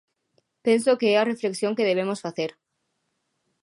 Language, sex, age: Galician, female, 19-29